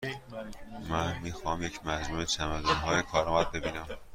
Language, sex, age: Persian, male, 30-39